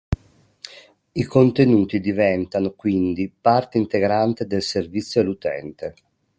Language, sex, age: Italian, male, 50-59